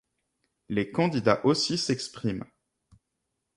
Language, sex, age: French, male, 30-39